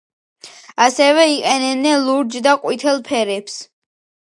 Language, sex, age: Georgian, female, under 19